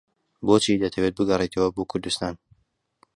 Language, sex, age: Central Kurdish, male, 30-39